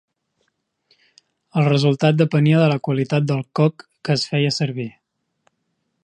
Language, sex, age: Catalan, female, 19-29